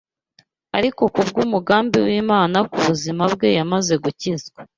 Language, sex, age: Kinyarwanda, female, 19-29